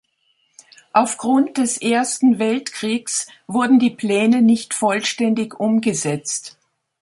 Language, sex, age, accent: German, female, 70-79, Deutschland Deutsch